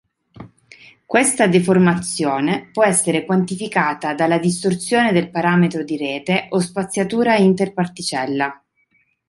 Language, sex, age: Italian, female, 30-39